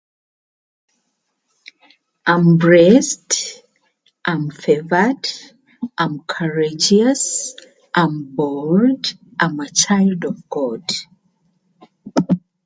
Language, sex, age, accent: English, female, 30-39, United States English